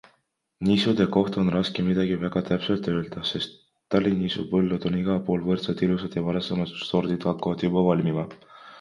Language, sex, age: Estonian, male, 19-29